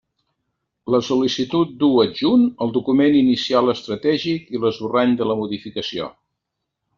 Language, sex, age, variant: Catalan, male, 70-79, Central